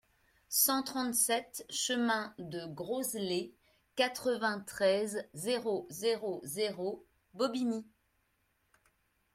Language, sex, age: French, female, 40-49